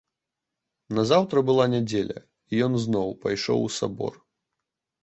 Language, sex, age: Belarusian, male, 19-29